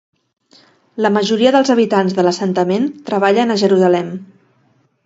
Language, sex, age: Catalan, female, 40-49